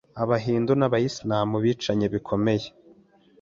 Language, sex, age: Kinyarwanda, male, 19-29